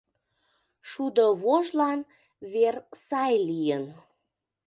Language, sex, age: Mari, female, 30-39